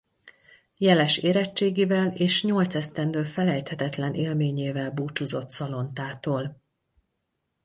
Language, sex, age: Hungarian, female, 40-49